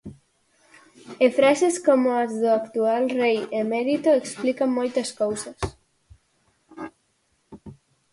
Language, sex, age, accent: Galician, female, under 19, Normativo (estándar)